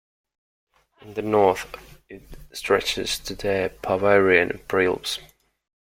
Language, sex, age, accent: English, male, 19-29, United States English